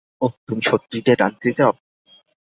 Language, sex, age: Bengali, male, 19-29